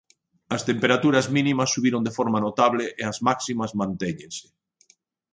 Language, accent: Galician, Central (gheada)